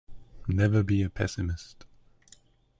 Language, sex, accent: English, male, Australian English